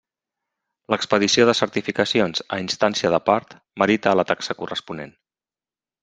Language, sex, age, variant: Catalan, male, 40-49, Central